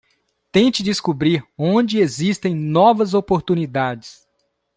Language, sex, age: Portuguese, male, 40-49